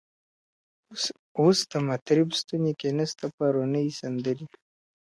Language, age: Pashto, 19-29